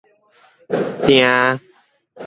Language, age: Min Nan Chinese, 19-29